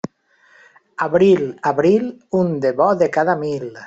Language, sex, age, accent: Catalan, male, 60-69, valencià